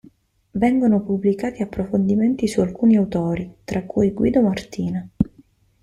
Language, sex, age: Italian, female, 19-29